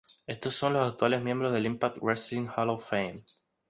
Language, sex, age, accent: Spanish, male, 19-29, España: Islas Canarias